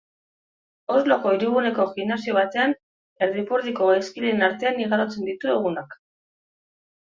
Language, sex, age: Basque, female, 30-39